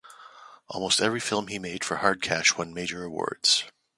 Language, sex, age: English, male, 40-49